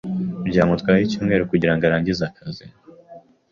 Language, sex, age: Kinyarwanda, male, 19-29